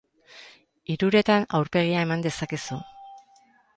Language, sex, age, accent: Basque, female, 50-59, Erdialdekoa edo Nafarra (Gipuzkoa, Nafarroa)